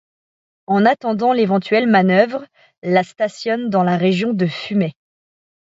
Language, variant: French, Français de métropole